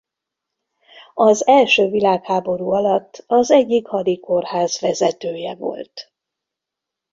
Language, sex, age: Hungarian, female, 50-59